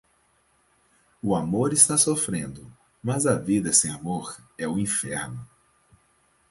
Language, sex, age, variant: Portuguese, male, 30-39, Portuguese (Brasil)